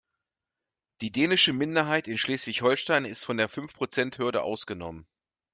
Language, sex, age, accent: German, male, 40-49, Deutschland Deutsch